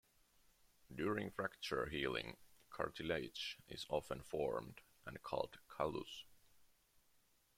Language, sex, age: English, male, 19-29